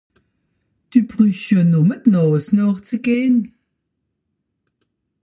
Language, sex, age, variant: Swiss German, female, 60-69, Nordniederàlemmànisch (Rishoffe, Zàwere, Bùsswìller, Hawenau, Brüemt, Stroossbùri, Molse, Dàmbàch, Schlettstàtt, Pfàlzbùri usw.)